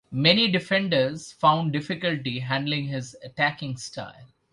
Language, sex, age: English, male, 50-59